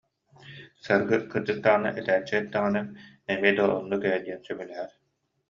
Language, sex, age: Yakut, male, 30-39